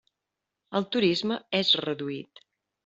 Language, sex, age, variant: Catalan, female, 30-39, Septentrional